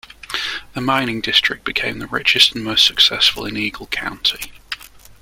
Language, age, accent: English, 19-29, England English